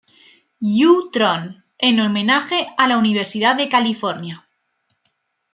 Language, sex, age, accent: Spanish, female, 19-29, España: Norte peninsular (Asturias, Castilla y León, Cantabria, País Vasco, Navarra, Aragón, La Rioja, Guadalajara, Cuenca)